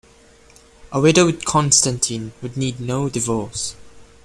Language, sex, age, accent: English, male, 19-29, Filipino